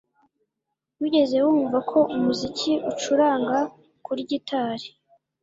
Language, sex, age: Kinyarwanda, female, 19-29